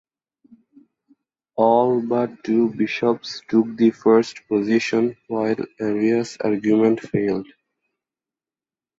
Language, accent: English, United States English